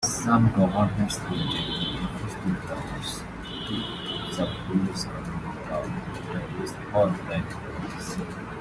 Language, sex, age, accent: English, male, 19-29, United States English